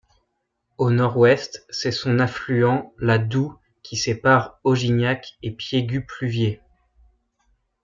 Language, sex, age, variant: French, male, 19-29, Français de métropole